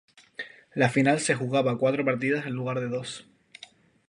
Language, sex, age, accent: Spanish, male, 19-29, España: Islas Canarias